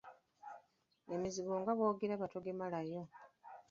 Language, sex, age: Ganda, female, 40-49